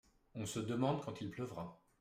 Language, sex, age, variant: French, male, 30-39, Français de métropole